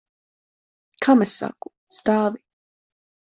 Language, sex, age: Latvian, female, under 19